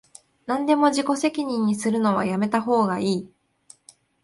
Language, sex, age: Japanese, female, 19-29